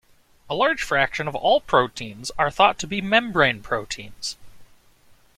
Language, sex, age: English, male, 19-29